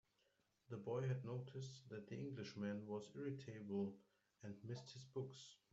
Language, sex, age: English, male, 30-39